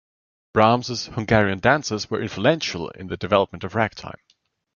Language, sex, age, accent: English, male, 19-29, England English